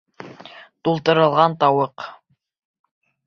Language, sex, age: Bashkir, male, under 19